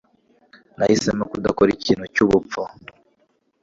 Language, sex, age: Kinyarwanda, male, 19-29